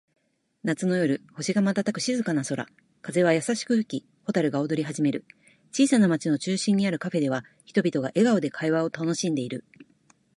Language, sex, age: Japanese, female, 40-49